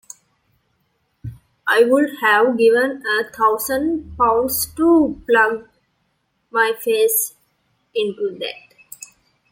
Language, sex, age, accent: English, female, 19-29, United States English